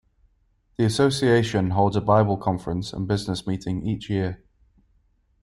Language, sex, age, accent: English, male, 19-29, England English